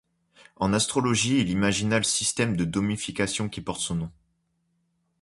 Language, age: French, 19-29